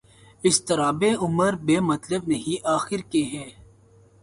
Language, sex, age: Urdu, male, 19-29